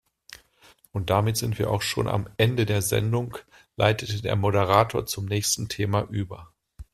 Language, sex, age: German, male, 40-49